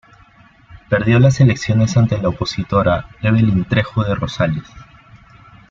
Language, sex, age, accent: Spanish, male, 19-29, Andino-Pacífico: Colombia, Perú, Ecuador, oeste de Bolivia y Venezuela andina